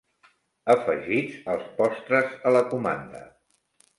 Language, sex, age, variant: Catalan, male, 60-69, Central